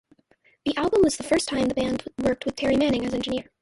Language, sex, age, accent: English, female, under 19, United States English